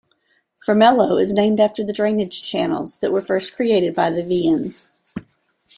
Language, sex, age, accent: English, female, 40-49, United States English